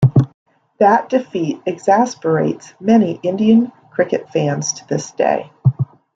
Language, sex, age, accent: English, female, 50-59, United States English